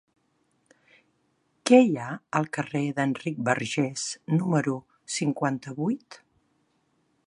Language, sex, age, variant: Catalan, female, 60-69, Central